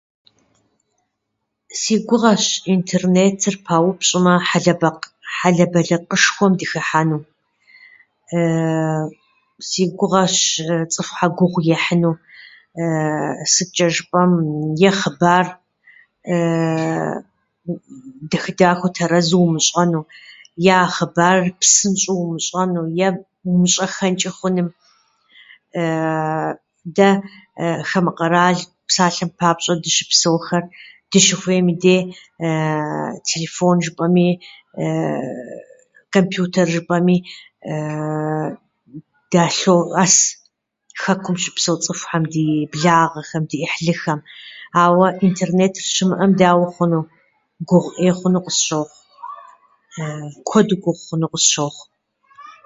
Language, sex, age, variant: Kabardian, female, 50-59, Адыгэбзэ (Къэбэрдей, Кирил, псоми зэдай)